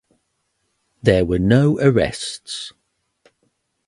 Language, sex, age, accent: English, male, 40-49, England English